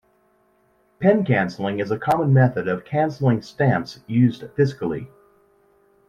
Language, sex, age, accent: English, male, 40-49, United States English